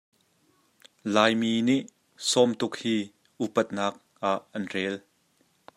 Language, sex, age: Hakha Chin, male, 30-39